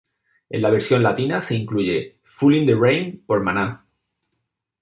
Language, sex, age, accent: Spanish, male, 40-49, España: Sur peninsular (Andalucia, Extremadura, Murcia)